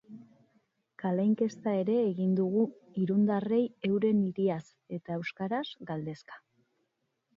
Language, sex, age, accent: Basque, female, 40-49, Mendebalekoa (Araba, Bizkaia, Gipuzkoako mendebaleko herri batzuk)